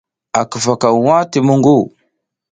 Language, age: South Giziga, 30-39